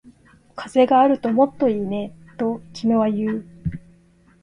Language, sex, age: Japanese, female, 30-39